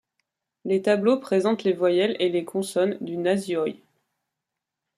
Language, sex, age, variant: French, female, 30-39, Français de métropole